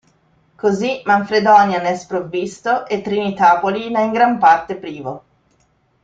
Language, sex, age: Italian, female, 40-49